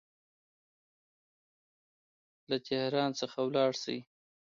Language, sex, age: Pashto, male, 30-39